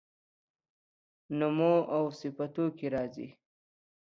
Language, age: Pashto, 19-29